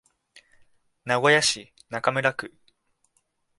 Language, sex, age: Japanese, male, 19-29